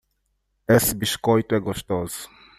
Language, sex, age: Portuguese, male, 30-39